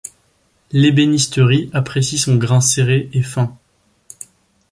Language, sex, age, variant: French, male, 19-29, Français de métropole